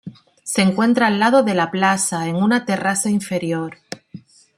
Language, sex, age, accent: Spanish, female, 40-49, España: Islas Canarias